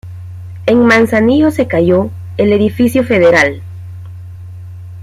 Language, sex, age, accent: Spanish, female, 30-39, América central